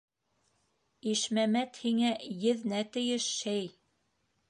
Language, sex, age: Bashkir, female, 50-59